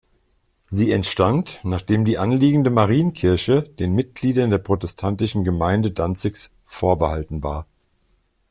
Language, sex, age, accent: German, male, 40-49, Deutschland Deutsch